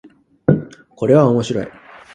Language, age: Japanese, 19-29